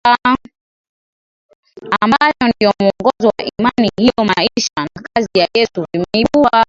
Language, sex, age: Swahili, female, 30-39